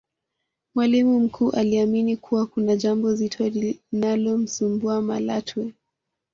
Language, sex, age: Swahili, female, 19-29